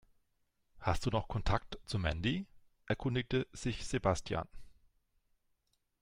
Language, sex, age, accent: German, male, 40-49, Deutschland Deutsch